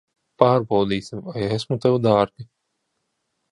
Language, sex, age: Latvian, male, 30-39